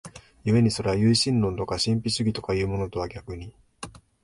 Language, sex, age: Japanese, male, 19-29